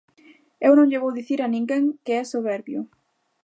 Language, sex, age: Galician, female, 19-29